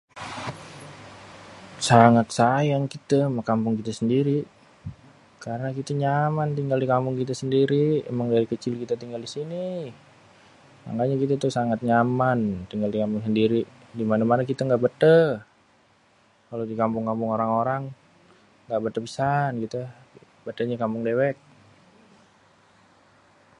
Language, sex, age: Betawi, male, 30-39